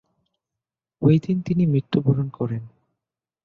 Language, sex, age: Bengali, male, 19-29